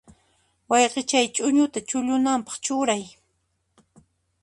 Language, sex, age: Puno Quechua, female, 40-49